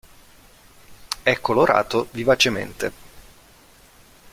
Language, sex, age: Italian, male, 30-39